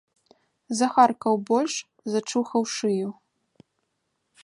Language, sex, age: Belarusian, female, 19-29